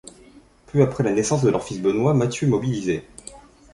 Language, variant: French, Français de métropole